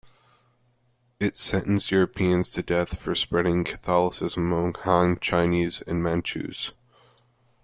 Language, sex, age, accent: English, male, 30-39, United States English